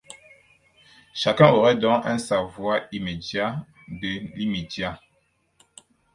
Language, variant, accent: French, Français d'Afrique subsaharienne et des îles africaines, Français du Cameroun